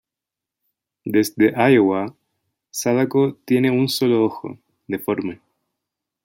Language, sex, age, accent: Spanish, male, 19-29, Chileno: Chile, Cuyo